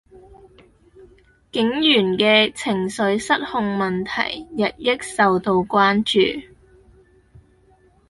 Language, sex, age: Cantonese, female, 19-29